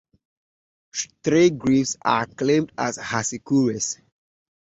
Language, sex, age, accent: English, male, 30-39, United States English